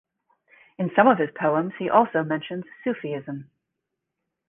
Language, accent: English, United States English